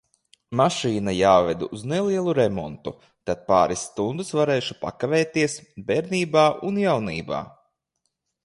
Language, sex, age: Latvian, male, 30-39